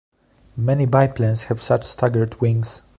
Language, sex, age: English, male, 19-29